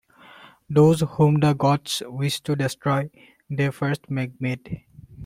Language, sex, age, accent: English, male, 19-29, India and South Asia (India, Pakistan, Sri Lanka)